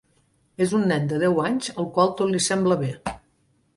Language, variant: Catalan, Central